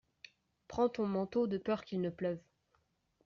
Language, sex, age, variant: French, female, 19-29, Français de métropole